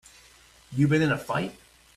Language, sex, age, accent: English, male, 40-49, United States English